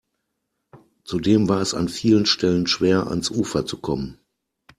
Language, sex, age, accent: German, male, 40-49, Deutschland Deutsch